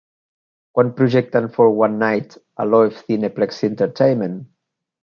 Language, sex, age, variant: Catalan, male, 40-49, Central